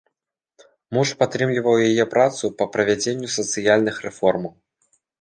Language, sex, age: Belarusian, male, 19-29